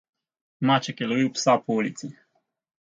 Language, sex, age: Slovenian, male, 19-29